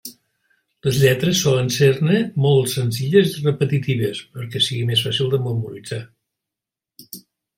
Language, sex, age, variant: Catalan, male, 60-69, Central